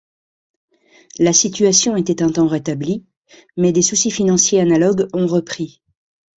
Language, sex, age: French, female, 50-59